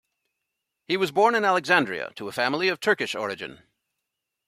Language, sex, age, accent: English, male, 50-59, United States English